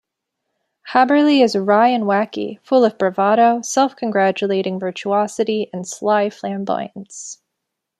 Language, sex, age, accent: English, female, 19-29, United States English